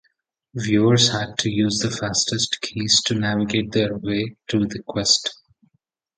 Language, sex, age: English, male, 30-39